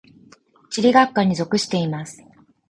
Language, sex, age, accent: Japanese, female, 40-49, 標準語